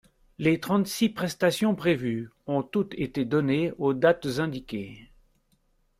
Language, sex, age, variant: French, male, 60-69, Français de métropole